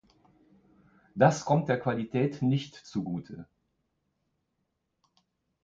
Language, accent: German, Deutschland Deutsch